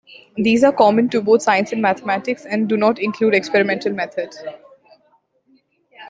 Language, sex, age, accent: English, female, 19-29, India and South Asia (India, Pakistan, Sri Lanka)